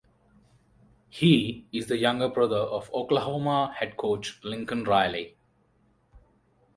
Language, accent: English, India and South Asia (India, Pakistan, Sri Lanka)